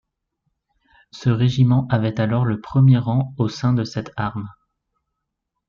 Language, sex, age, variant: French, male, 19-29, Français de métropole